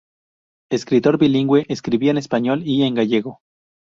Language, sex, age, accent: Spanish, male, 19-29, México